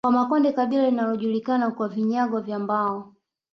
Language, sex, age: Swahili, male, 19-29